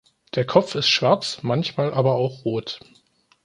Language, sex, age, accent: German, male, 19-29, Deutschland Deutsch